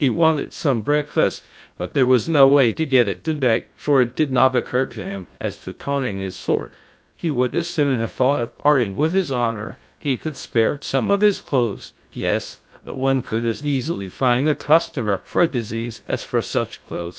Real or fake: fake